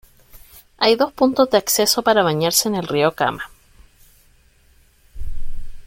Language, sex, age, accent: Spanish, female, 19-29, Chileno: Chile, Cuyo